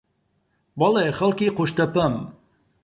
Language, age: Central Kurdish, 30-39